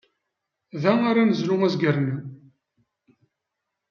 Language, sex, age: Kabyle, male, 30-39